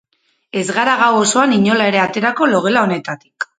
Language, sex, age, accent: Basque, female, 40-49, Mendebalekoa (Araba, Bizkaia, Gipuzkoako mendebaleko herri batzuk)